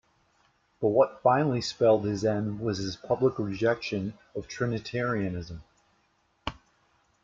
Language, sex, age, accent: English, male, 40-49, United States English